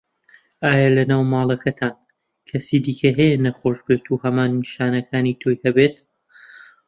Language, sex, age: Central Kurdish, male, 19-29